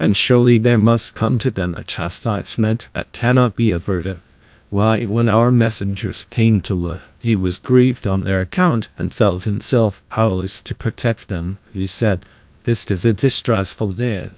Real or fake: fake